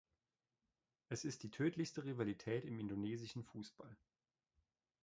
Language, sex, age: German, male, 30-39